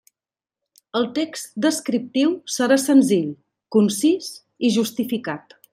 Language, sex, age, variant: Catalan, female, 50-59, Central